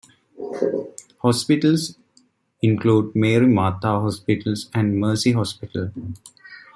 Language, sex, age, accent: English, male, 19-29, United States English